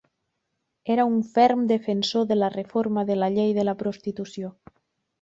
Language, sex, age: Catalan, female, 30-39